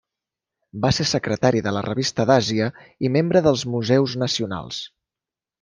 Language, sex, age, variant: Catalan, male, 30-39, Central